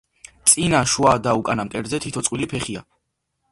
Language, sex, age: Georgian, male, 19-29